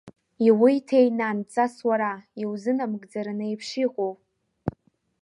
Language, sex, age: Abkhazian, female, 19-29